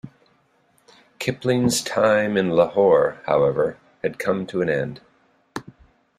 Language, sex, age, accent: English, male, 50-59, United States English